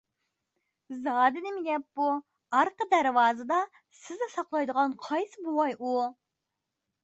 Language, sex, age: Uyghur, female, 19-29